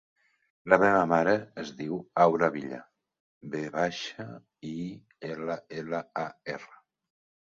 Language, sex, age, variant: Catalan, male, 60-69, Central